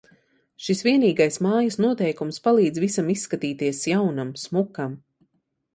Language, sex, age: Latvian, female, 30-39